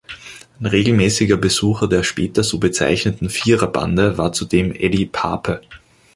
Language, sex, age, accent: German, male, 19-29, Österreichisches Deutsch